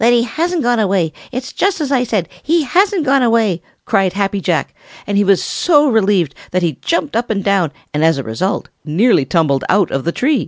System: none